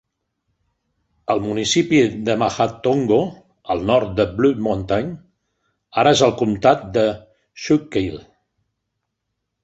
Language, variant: Catalan, Nord-Occidental